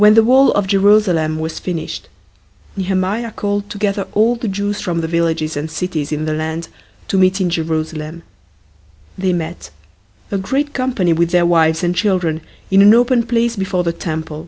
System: none